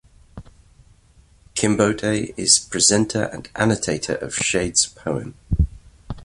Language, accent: English, England English